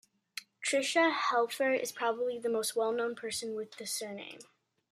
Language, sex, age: English, female, 19-29